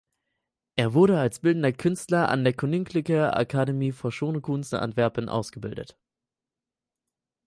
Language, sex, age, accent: German, male, 19-29, Deutschland Deutsch